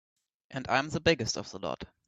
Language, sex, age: English, male, under 19